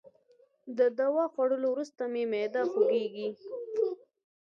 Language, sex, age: Pashto, female, under 19